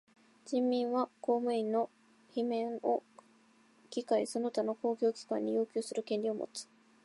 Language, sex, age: Japanese, female, 19-29